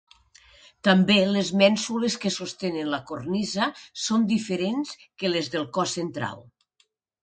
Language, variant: Catalan, Nord-Occidental